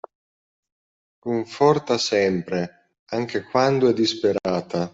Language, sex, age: Italian, male, 50-59